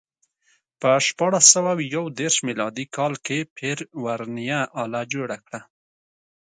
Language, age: Pashto, 30-39